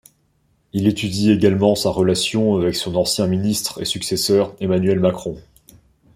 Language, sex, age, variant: French, male, 19-29, Français de métropole